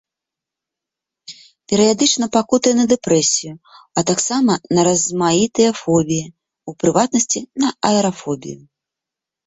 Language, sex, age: Belarusian, female, 30-39